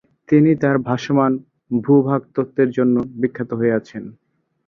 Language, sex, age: Bengali, male, 19-29